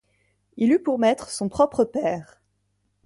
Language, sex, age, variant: French, female, 19-29, Français de métropole